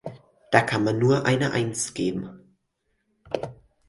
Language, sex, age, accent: German, male, under 19, Deutschland Deutsch